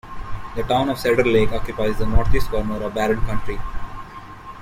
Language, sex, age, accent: English, male, 19-29, India and South Asia (India, Pakistan, Sri Lanka)